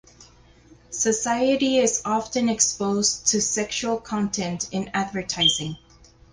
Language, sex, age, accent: English, female, 40-49, United States English